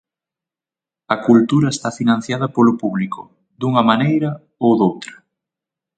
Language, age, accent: Galician, 30-39, Oriental (común en zona oriental); Normativo (estándar)